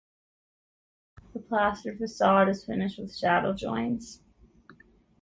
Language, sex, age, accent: English, male, 19-29, United States English